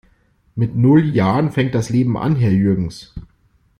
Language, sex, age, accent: German, male, 40-49, Deutschland Deutsch